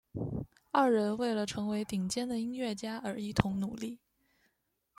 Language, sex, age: Chinese, female, 19-29